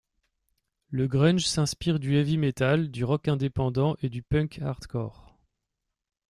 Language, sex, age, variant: French, male, 30-39, Français de métropole